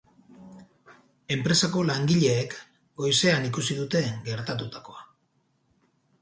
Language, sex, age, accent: Basque, male, 40-49, Mendebalekoa (Araba, Bizkaia, Gipuzkoako mendebaleko herri batzuk)